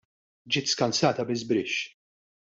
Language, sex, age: Maltese, male, 40-49